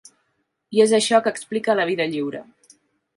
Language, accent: Catalan, Barcelona